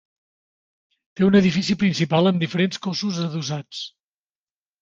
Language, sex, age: Catalan, male, 40-49